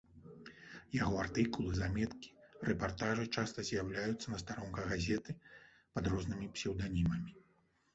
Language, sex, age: Belarusian, male, 50-59